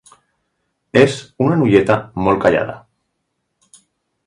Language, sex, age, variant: Catalan, male, 40-49, Central